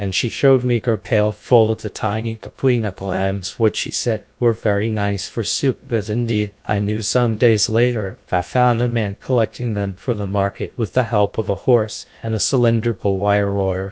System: TTS, GlowTTS